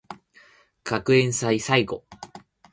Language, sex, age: Japanese, male, 19-29